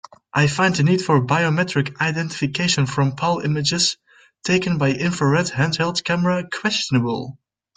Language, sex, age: English, male, under 19